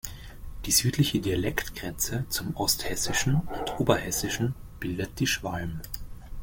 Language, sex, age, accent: German, male, 19-29, Österreichisches Deutsch